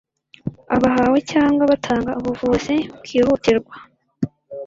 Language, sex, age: Kinyarwanda, female, 19-29